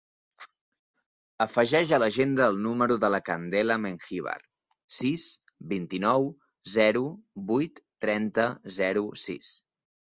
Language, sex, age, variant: Catalan, male, 19-29, Central